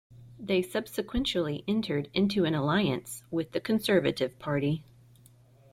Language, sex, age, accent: English, female, 30-39, United States English